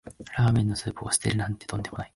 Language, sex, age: Japanese, male, 19-29